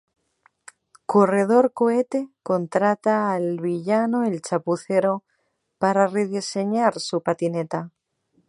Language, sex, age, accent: Spanish, female, 30-39, España: Norte peninsular (Asturias, Castilla y León, Cantabria, País Vasco, Navarra, Aragón, La Rioja, Guadalajara, Cuenca)